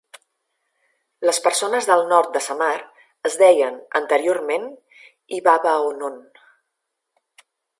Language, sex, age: Catalan, female, 40-49